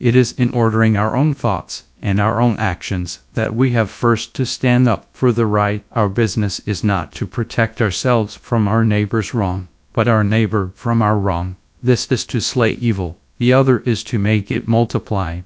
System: TTS, GradTTS